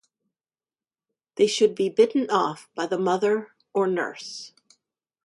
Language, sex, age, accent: English, female, 50-59, United States English